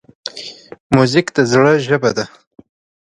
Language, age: Pashto, 19-29